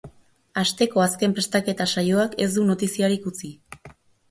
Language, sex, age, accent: Basque, female, 19-29, Erdialdekoa edo Nafarra (Gipuzkoa, Nafarroa)